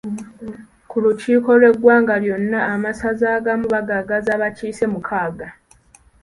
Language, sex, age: Ganda, female, 19-29